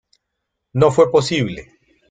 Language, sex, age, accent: Spanish, male, 30-39, Andino-Pacífico: Colombia, Perú, Ecuador, oeste de Bolivia y Venezuela andina